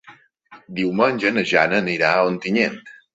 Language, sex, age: Catalan, male, 30-39